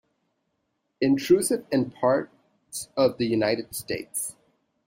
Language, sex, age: English, male, 19-29